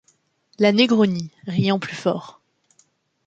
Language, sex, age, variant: French, female, 19-29, Français de métropole